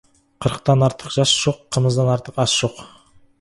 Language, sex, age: Kazakh, male, 19-29